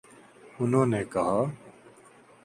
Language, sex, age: Urdu, male, 19-29